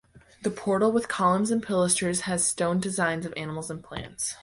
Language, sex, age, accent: English, female, under 19, United States English